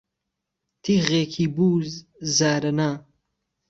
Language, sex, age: Central Kurdish, male, 19-29